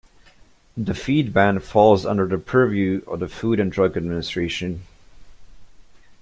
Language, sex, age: English, male, under 19